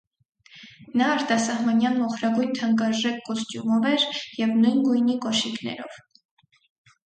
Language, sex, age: Armenian, female, under 19